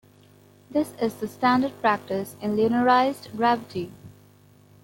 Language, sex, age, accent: English, female, under 19, India and South Asia (India, Pakistan, Sri Lanka)